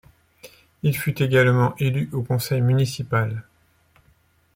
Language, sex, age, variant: French, male, 50-59, Français de métropole